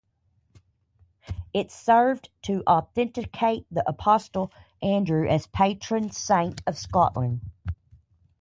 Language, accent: English, United States English